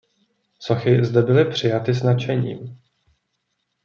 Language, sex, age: Czech, male, 40-49